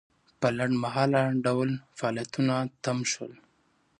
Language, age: Pashto, 19-29